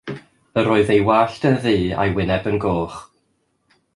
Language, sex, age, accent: Welsh, male, 30-39, Y Deyrnas Unedig Cymraeg